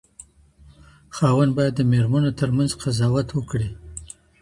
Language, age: Pashto, 50-59